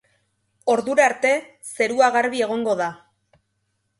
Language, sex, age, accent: Basque, female, 19-29, Erdialdekoa edo Nafarra (Gipuzkoa, Nafarroa)